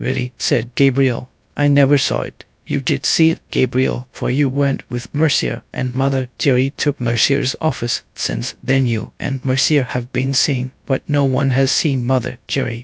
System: TTS, GradTTS